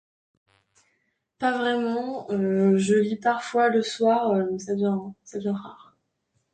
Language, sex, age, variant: French, male, 19-29, Français de métropole